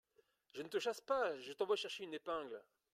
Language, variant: French, Français de métropole